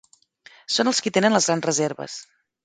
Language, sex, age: Catalan, female, 40-49